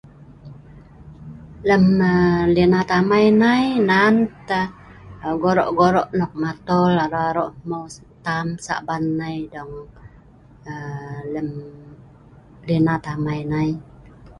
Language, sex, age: Sa'ban, female, 50-59